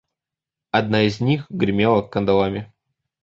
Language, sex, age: Russian, male, 19-29